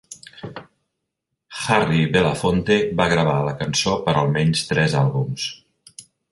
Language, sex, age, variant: Catalan, male, 50-59, Central